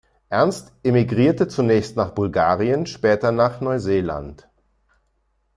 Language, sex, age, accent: German, male, 50-59, Deutschland Deutsch